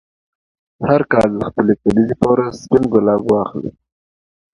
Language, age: Pashto, 19-29